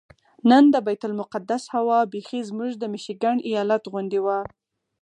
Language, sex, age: Pashto, female, under 19